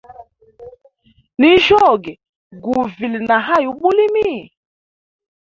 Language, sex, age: Hemba, female, 19-29